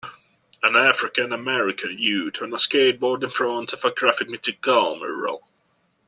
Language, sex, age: English, male, 19-29